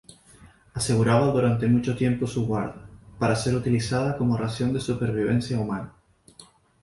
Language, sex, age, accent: Spanish, male, 19-29, España: Islas Canarias